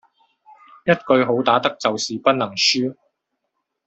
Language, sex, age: Cantonese, male, 40-49